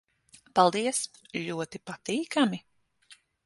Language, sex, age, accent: Latvian, female, 30-39, Kurzeme